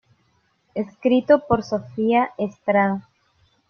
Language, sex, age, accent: Spanish, female, 30-39, América central